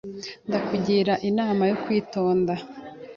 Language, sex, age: Kinyarwanda, female, 19-29